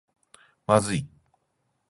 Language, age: Japanese, 50-59